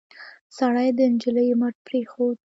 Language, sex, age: Pashto, female, 19-29